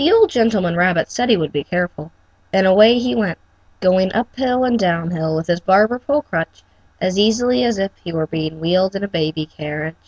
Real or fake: real